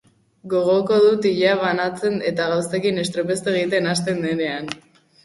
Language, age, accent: Basque, under 19, Mendebalekoa (Araba, Bizkaia, Gipuzkoako mendebaleko herri batzuk)